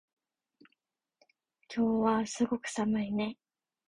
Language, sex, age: Japanese, female, 19-29